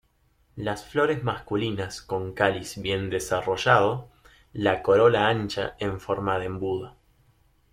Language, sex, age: Spanish, male, 19-29